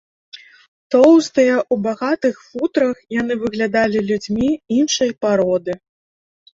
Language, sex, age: Belarusian, female, 30-39